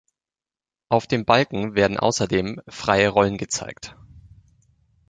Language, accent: German, Deutschland Deutsch